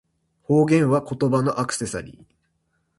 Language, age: Japanese, 19-29